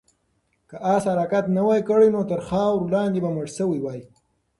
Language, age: Pashto, under 19